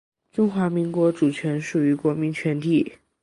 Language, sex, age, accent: Chinese, male, under 19, 出生地：江西省